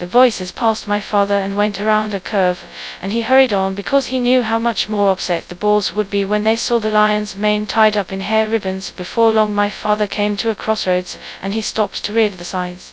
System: TTS, FastPitch